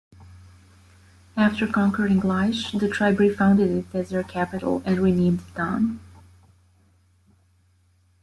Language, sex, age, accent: English, female, 19-29, United States English